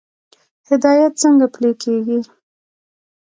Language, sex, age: Pashto, female, 30-39